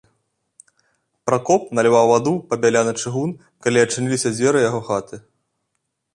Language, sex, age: Belarusian, male, 30-39